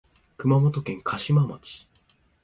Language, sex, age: Japanese, male, 19-29